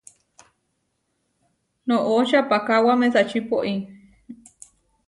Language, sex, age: Huarijio, female, 19-29